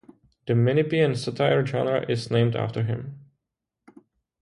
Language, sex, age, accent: English, male, 30-39, Czech